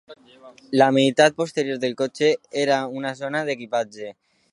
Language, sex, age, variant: Catalan, male, under 19, Alacantí